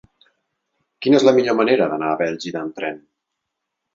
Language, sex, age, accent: Catalan, male, 40-49, Català central